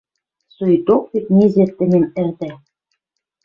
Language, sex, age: Western Mari, female, 50-59